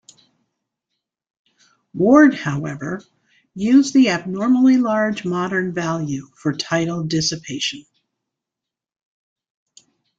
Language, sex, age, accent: English, female, 60-69, United States English